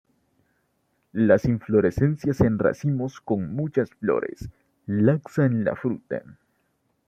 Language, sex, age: Spanish, male, 19-29